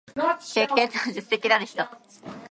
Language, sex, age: Japanese, female, 19-29